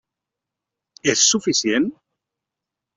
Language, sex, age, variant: Catalan, male, 50-59, Central